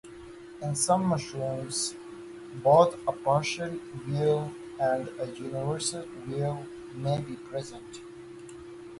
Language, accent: English, England English